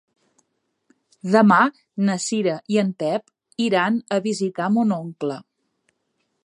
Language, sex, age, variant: Catalan, female, 40-49, Central